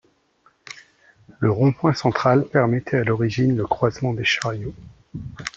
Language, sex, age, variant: French, male, 40-49, Français de métropole